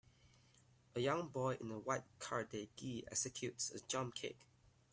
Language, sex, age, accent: English, male, 19-29, Malaysian English